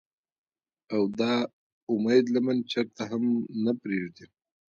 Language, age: Pashto, 30-39